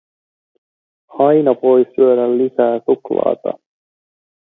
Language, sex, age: Finnish, male, 30-39